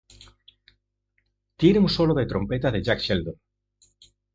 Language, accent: Spanish, España: Centro-Sur peninsular (Madrid, Toledo, Castilla-La Mancha)